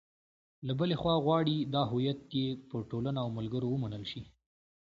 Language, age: Pashto, 19-29